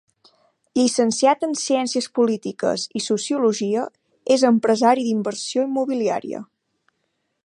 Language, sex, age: Catalan, female, 19-29